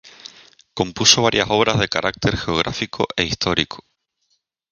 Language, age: Spanish, 19-29